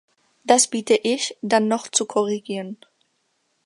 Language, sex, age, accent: German, female, under 19, Deutschland Deutsch